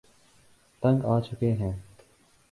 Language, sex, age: Urdu, male, 19-29